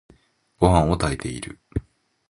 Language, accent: Japanese, 日本人